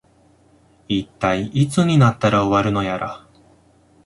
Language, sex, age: Japanese, male, 19-29